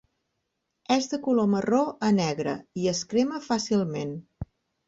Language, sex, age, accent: Catalan, female, 50-59, Empordanès